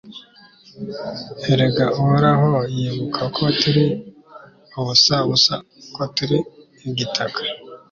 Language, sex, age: Kinyarwanda, male, 19-29